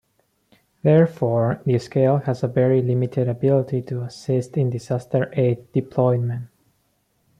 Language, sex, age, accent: English, male, 19-29, United States English